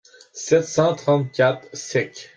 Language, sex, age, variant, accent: French, male, 19-29, Français d'Amérique du Nord, Français du Canada